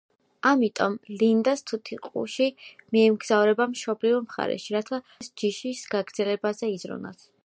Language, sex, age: Georgian, female, 19-29